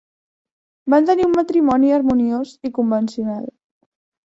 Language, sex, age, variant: Catalan, female, under 19, Central